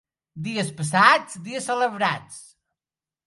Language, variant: Catalan, Central